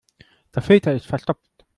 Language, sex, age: German, male, 19-29